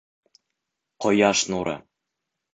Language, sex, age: Bashkir, male, 19-29